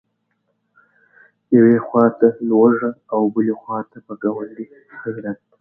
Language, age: Pashto, 19-29